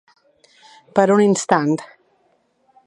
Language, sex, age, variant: Catalan, female, 40-49, Central